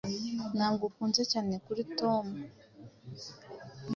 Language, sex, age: Kinyarwanda, female, 19-29